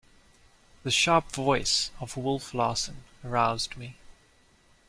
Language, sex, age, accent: English, male, 19-29, Southern African (South Africa, Zimbabwe, Namibia)